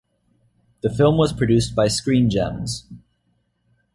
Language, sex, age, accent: English, male, under 19, United States English